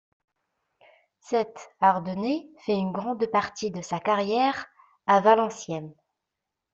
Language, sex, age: French, female, 19-29